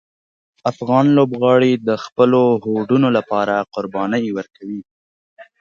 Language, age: Pashto, 19-29